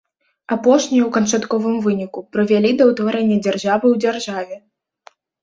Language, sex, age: Belarusian, female, under 19